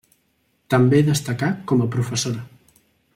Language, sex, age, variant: Catalan, male, 19-29, Central